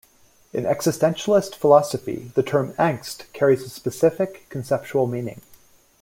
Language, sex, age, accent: English, male, 30-39, United States English